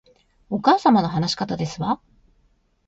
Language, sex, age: Japanese, female, 50-59